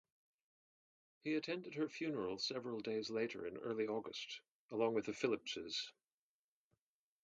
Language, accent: English, United States English